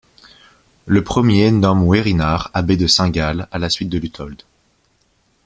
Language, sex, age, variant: French, male, 19-29, Français de métropole